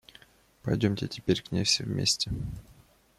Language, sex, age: Russian, male, 19-29